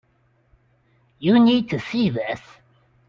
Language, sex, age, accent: English, male, 30-39, United States English